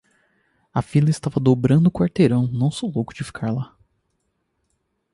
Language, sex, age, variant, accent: Portuguese, male, 19-29, Portuguese (Brasil), Paulista